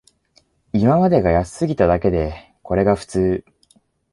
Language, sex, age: Japanese, male, 30-39